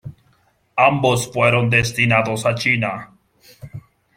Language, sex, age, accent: Spanish, male, 30-39, Caribe: Cuba, Venezuela, Puerto Rico, República Dominicana, Panamá, Colombia caribeña, México caribeño, Costa del golfo de México